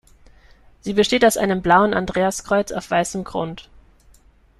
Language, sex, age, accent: German, female, 19-29, Deutschland Deutsch